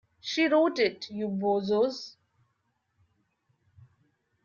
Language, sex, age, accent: English, female, 30-39, India and South Asia (India, Pakistan, Sri Lanka)